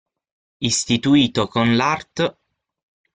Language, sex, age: Italian, male, 19-29